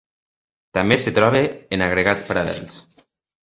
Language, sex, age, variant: Catalan, male, 19-29, Nord-Occidental